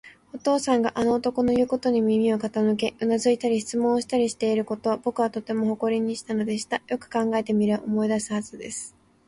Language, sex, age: Japanese, female, under 19